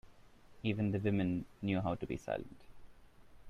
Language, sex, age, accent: English, male, 19-29, India and South Asia (India, Pakistan, Sri Lanka)